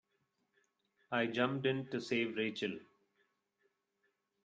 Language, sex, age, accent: English, male, 30-39, India and South Asia (India, Pakistan, Sri Lanka)